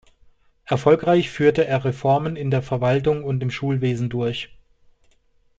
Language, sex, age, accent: German, male, 30-39, Deutschland Deutsch